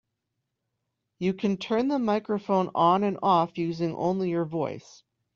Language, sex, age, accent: English, male, 19-29, United States English